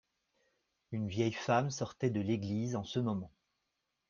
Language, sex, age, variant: French, male, 40-49, Français de métropole